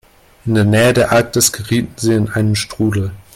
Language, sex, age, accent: German, male, under 19, Deutschland Deutsch